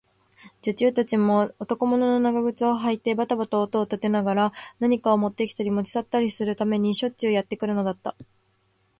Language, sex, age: Japanese, female, 19-29